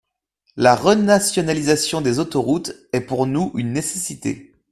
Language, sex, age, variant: French, male, 19-29, Français de métropole